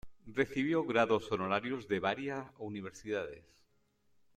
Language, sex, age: Spanish, male, 40-49